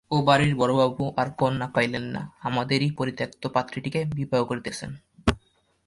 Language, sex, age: Bengali, male, under 19